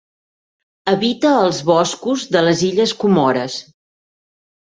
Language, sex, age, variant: Catalan, female, 30-39, Central